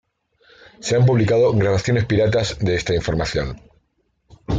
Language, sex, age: Spanish, male, 40-49